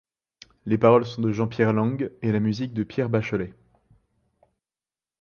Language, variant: French, Français de métropole